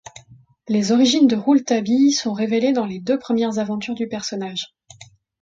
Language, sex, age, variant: French, female, 40-49, Français de métropole